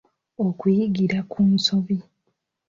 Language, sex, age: Ganda, female, 19-29